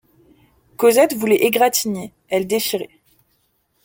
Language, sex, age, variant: French, female, 19-29, Français de métropole